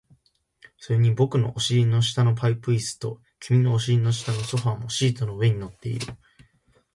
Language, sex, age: Japanese, male, under 19